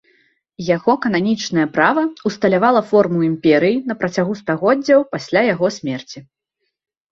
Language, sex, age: Belarusian, female, 19-29